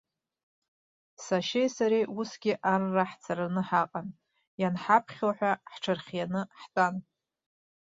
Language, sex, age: Abkhazian, female, 40-49